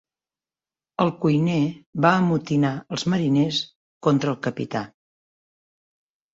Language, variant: Catalan, Septentrional